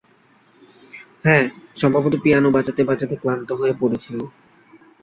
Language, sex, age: Bengali, male, 19-29